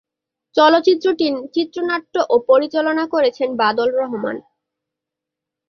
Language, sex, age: Bengali, female, 19-29